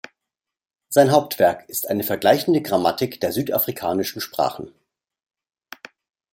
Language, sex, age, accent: German, male, 50-59, Deutschland Deutsch